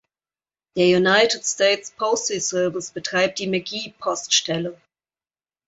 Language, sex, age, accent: German, female, 30-39, Deutschland Deutsch